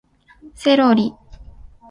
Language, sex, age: Japanese, female, 19-29